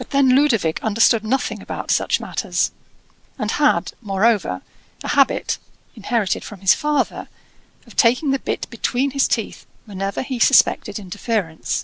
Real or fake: real